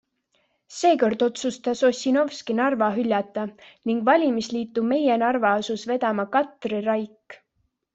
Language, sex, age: Estonian, female, 19-29